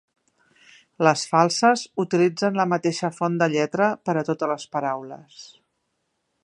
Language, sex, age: Catalan, female, 50-59